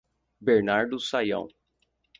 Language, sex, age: Portuguese, male, 19-29